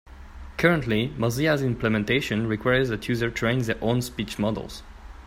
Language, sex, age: English, male, 19-29